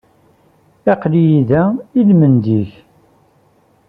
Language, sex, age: Kabyle, male, 40-49